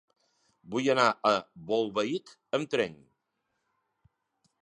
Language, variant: Catalan, Central